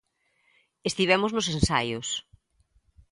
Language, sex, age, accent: Galician, female, 40-49, Atlántico (seseo e gheada)